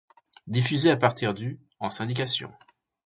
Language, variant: French, Français de métropole